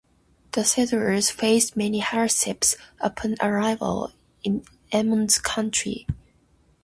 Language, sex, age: English, female, 19-29